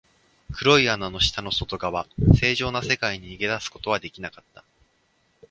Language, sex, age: Japanese, male, 19-29